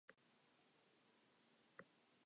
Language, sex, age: English, male, under 19